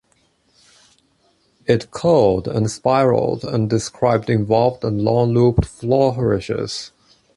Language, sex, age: English, male, 19-29